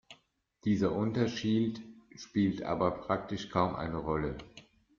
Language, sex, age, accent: German, male, 50-59, Deutschland Deutsch